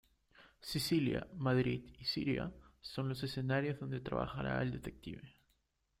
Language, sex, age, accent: Spanish, male, 19-29, Andino-Pacífico: Colombia, Perú, Ecuador, oeste de Bolivia y Venezuela andina